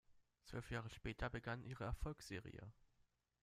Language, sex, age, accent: German, male, under 19, Deutschland Deutsch